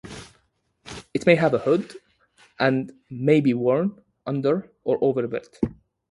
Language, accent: English, India and South Asia (India, Pakistan, Sri Lanka)